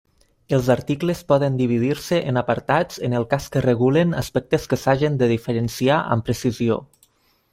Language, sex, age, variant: Catalan, male, 19-29, Central